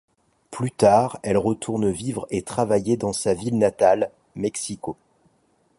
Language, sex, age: French, male, 40-49